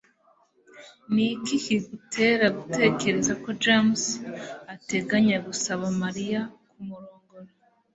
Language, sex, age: Kinyarwanda, female, 19-29